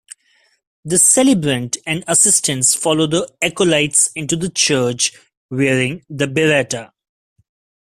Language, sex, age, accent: English, male, 19-29, India and South Asia (India, Pakistan, Sri Lanka)